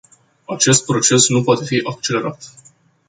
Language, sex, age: Romanian, male, 19-29